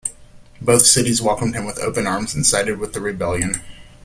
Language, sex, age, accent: English, male, 30-39, United States English